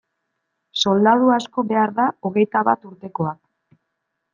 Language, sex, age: Basque, male, 19-29